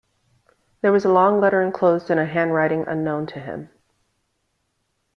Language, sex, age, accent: English, female, 40-49, United States English